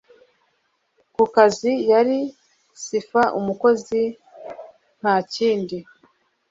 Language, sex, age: Kinyarwanda, female, 19-29